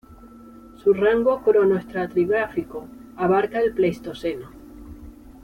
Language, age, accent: Spanish, 40-49, España: Norte peninsular (Asturias, Castilla y León, Cantabria, País Vasco, Navarra, Aragón, La Rioja, Guadalajara, Cuenca)